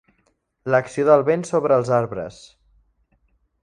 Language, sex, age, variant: Catalan, male, under 19, Central